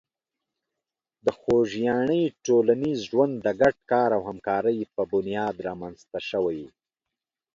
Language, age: Pashto, 50-59